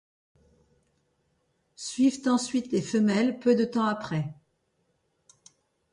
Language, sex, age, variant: French, female, 70-79, Français de métropole